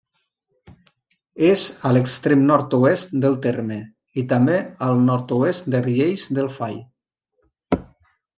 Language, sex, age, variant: Catalan, male, 40-49, Nord-Occidental